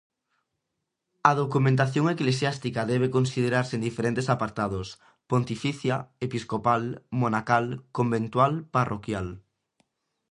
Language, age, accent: Galician, 19-29, Atlántico (seseo e gheada)